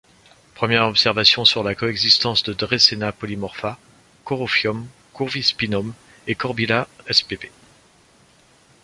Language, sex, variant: French, male, Français de métropole